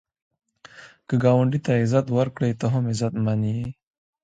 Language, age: Pashto, 19-29